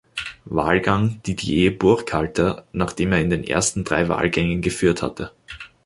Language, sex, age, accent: German, male, 19-29, Österreichisches Deutsch